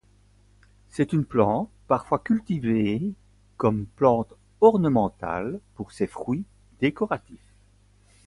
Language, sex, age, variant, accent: French, male, 60-69, Français d'Europe, Français de Belgique